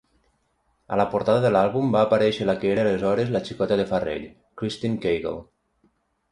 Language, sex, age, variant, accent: Catalan, male, 30-39, Nord-Occidental, nord-occidental; Lleidatà